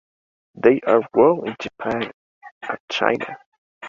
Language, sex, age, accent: English, male, 19-29, United States English